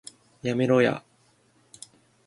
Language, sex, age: Japanese, male, 19-29